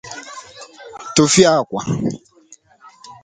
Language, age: Igbo, under 19